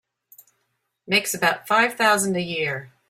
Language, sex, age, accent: English, male, 50-59, United States English